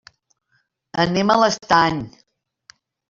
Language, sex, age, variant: Catalan, female, 60-69, Central